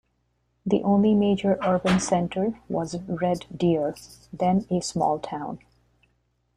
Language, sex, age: English, female, 50-59